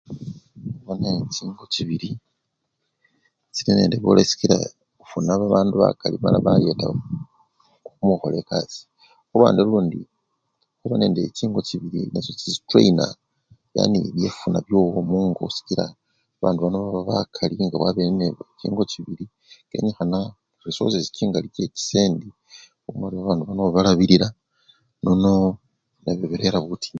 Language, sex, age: Luyia, male, 50-59